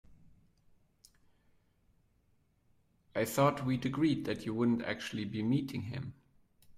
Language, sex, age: English, male, 19-29